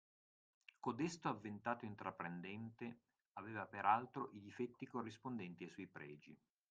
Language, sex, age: Italian, male, 50-59